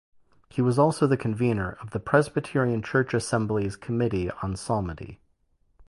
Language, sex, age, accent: English, male, 40-49, United States English